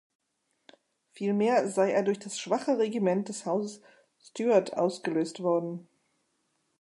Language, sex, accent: German, female, Deutschland Deutsch